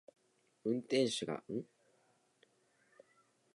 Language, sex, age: Japanese, male, 19-29